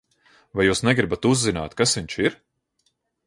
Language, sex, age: Latvian, male, 40-49